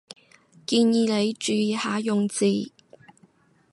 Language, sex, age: Cantonese, female, 19-29